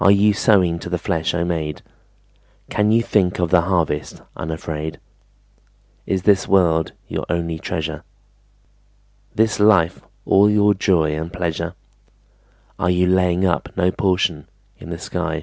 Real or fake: real